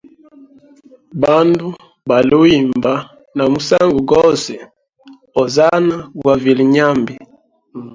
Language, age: Hemba, 30-39